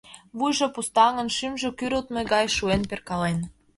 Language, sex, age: Mari, female, 19-29